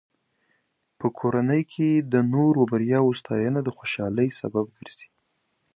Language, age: Pashto, 19-29